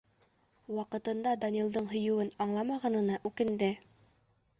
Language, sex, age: Bashkir, female, 19-29